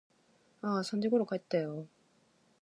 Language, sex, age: Japanese, female, 19-29